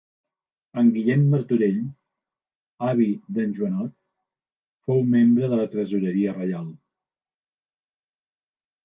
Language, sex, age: Catalan, male, 60-69